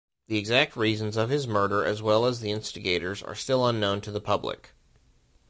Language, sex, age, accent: English, male, 30-39, United States English